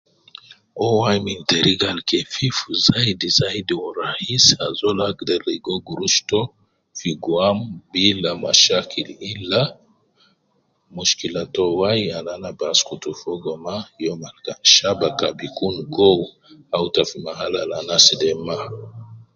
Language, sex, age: Nubi, male, 30-39